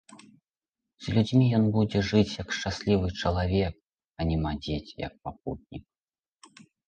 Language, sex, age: Belarusian, male, 30-39